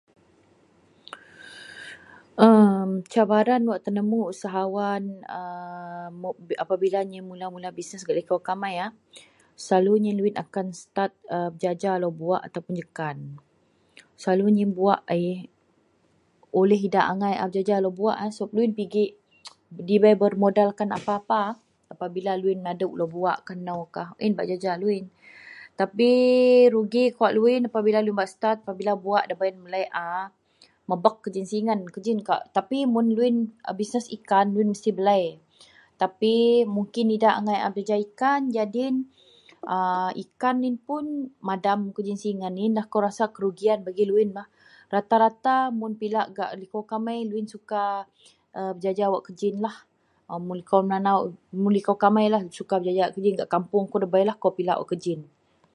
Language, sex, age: Central Melanau, female, 40-49